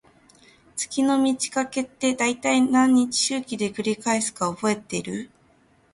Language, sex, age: Japanese, female, 19-29